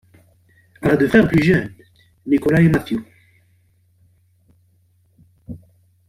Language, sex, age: French, male, 19-29